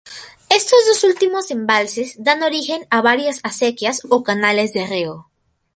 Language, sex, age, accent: Spanish, female, under 19, Andino-Pacífico: Colombia, Perú, Ecuador, oeste de Bolivia y Venezuela andina